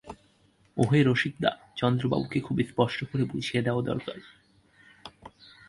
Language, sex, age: Bengali, male, under 19